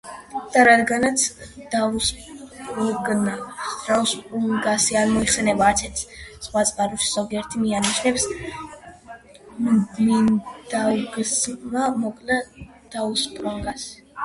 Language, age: Georgian, 19-29